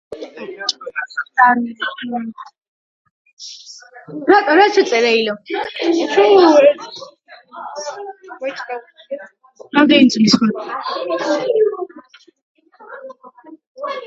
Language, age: Georgian, under 19